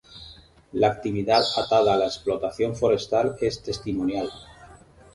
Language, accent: Spanish, España: Centro-Sur peninsular (Madrid, Toledo, Castilla-La Mancha)